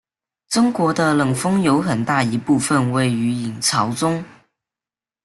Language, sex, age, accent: Chinese, male, under 19, 出生地：湖南省